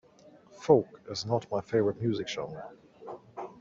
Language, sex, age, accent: English, male, 19-29, England English